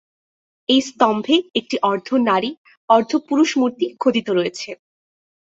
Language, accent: Bengali, প্রমিত বাংলা